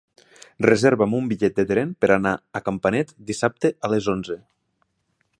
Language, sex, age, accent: Catalan, male, 19-29, Ebrenc